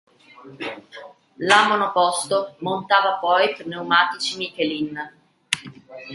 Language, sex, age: Italian, female, under 19